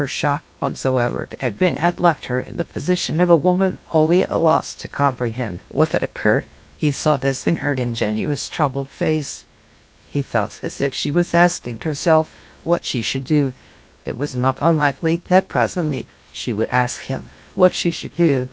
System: TTS, GlowTTS